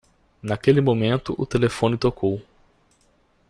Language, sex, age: Portuguese, male, 19-29